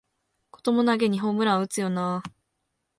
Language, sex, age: Japanese, female, under 19